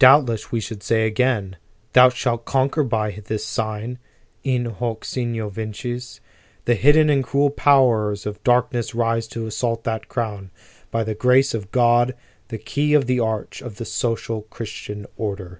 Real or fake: real